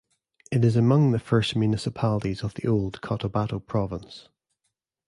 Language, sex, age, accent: English, male, 40-49, Northern Irish